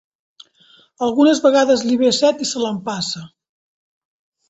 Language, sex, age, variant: Catalan, male, 50-59, Central